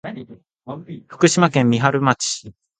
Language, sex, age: Japanese, male, 19-29